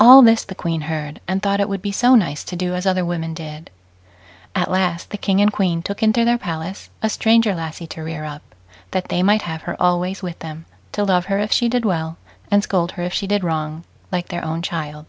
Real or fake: real